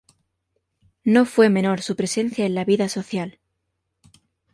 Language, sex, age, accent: Spanish, female, 19-29, España: Sur peninsular (Andalucia, Extremadura, Murcia)